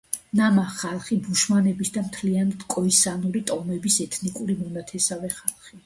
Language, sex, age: Georgian, female, 60-69